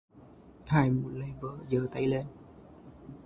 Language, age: Vietnamese, 19-29